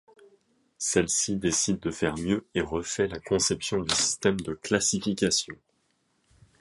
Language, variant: French, Français de métropole